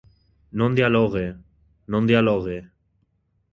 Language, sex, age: Galician, male, 19-29